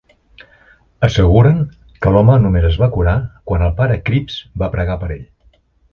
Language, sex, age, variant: Catalan, male, 50-59, Central